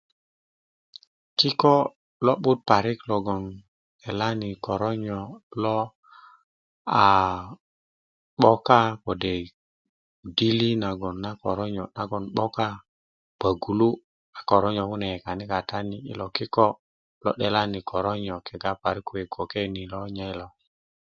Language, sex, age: Kuku, male, 30-39